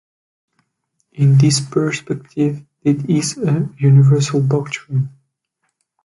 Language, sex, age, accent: English, male, 19-29, United States English